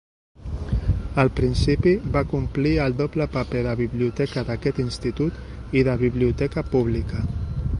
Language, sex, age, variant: Catalan, male, 40-49, Central